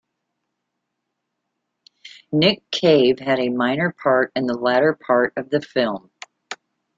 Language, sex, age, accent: English, female, 60-69, United States English